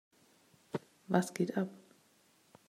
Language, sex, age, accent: German, female, 30-39, Deutschland Deutsch